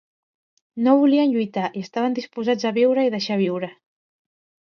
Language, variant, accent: Catalan, Central, central